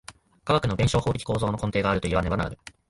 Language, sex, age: Japanese, male, 19-29